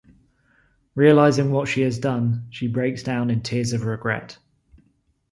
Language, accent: English, England English